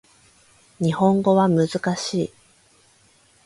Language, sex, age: Japanese, female, 30-39